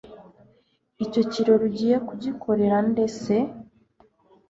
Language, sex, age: Kinyarwanda, female, 19-29